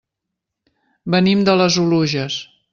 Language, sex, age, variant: Catalan, female, 50-59, Central